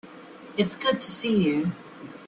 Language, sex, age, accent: English, male, 19-29, India and South Asia (India, Pakistan, Sri Lanka)